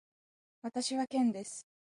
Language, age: Japanese, 19-29